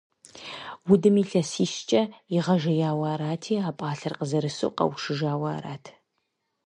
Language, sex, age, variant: Kabardian, female, 19-29, Адыгэбзэ (Къэбэрдей, Кирил, псоми зэдай)